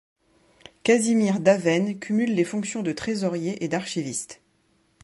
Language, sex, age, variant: French, female, 30-39, Français de métropole